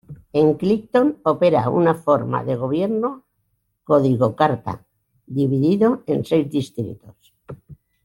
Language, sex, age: Spanish, female, 80-89